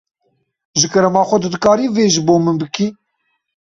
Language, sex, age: Kurdish, male, 19-29